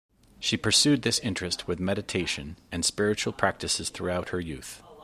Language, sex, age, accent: English, male, 40-49, United States English